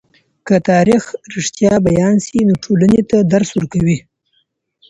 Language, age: Pashto, 19-29